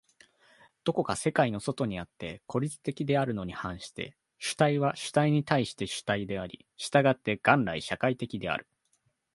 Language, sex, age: Japanese, male, 19-29